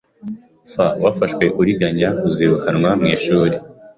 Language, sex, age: Kinyarwanda, male, 19-29